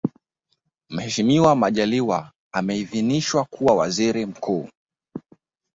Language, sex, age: Swahili, male, 19-29